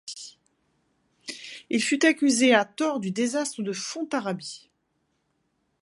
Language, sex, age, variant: French, female, 50-59, Français de métropole